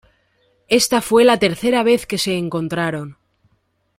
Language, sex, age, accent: Spanish, female, 19-29, España: Centro-Sur peninsular (Madrid, Toledo, Castilla-La Mancha)